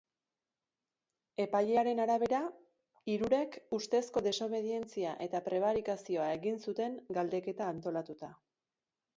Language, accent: Basque, Erdialdekoa edo Nafarra (Gipuzkoa, Nafarroa)